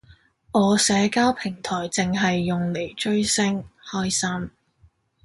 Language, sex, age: Cantonese, female, 19-29